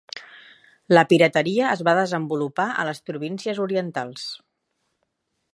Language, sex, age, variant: Catalan, female, 30-39, Central